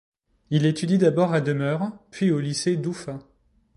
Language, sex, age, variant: French, male, 19-29, Français de métropole